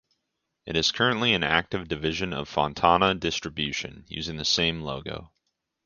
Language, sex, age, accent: English, male, 19-29, United States English